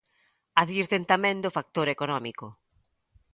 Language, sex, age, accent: Galician, female, 40-49, Atlántico (seseo e gheada)